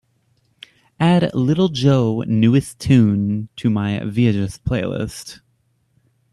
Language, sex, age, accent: English, male, 19-29, United States English